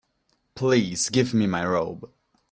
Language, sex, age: English, male, 19-29